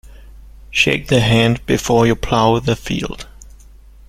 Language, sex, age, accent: English, male, 19-29, United States English